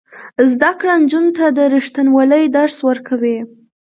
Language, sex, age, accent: Pashto, female, under 19, کندهاری لهجه